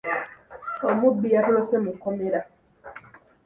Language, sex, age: Ganda, female, 19-29